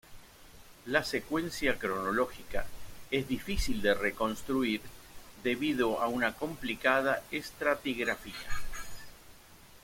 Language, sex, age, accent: Spanish, male, 60-69, Rioplatense: Argentina, Uruguay, este de Bolivia, Paraguay